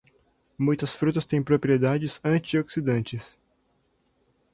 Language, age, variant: Portuguese, 19-29, Portuguese (Brasil)